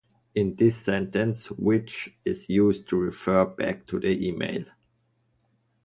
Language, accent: English, England English